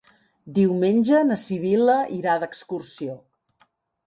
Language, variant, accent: Catalan, Central, central